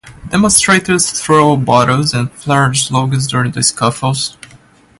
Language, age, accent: English, under 19, United States English